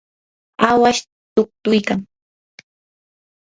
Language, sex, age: Yanahuanca Pasco Quechua, female, 19-29